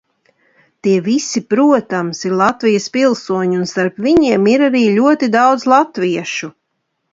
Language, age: Latvian, 40-49